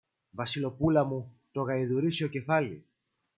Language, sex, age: Greek, male, 30-39